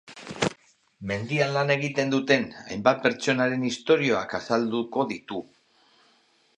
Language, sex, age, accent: Basque, male, 40-49, Mendebalekoa (Araba, Bizkaia, Gipuzkoako mendebaleko herri batzuk)